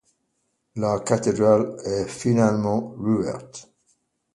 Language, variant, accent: French, Français d'Europe, Français du Royaume-Uni